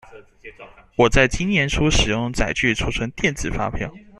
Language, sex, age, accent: Chinese, male, 19-29, 出生地：新北市